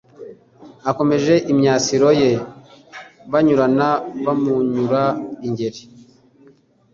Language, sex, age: Kinyarwanda, male, 40-49